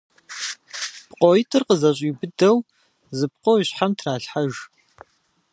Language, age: Kabardian, 40-49